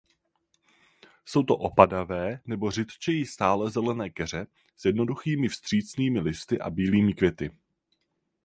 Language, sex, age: Czech, male, 19-29